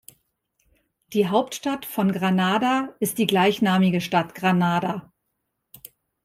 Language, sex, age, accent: German, female, 50-59, Deutschland Deutsch